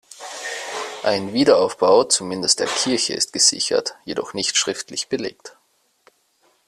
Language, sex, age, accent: German, male, 30-39, Österreichisches Deutsch